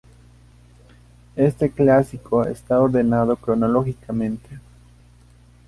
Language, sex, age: Spanish, male, 19-29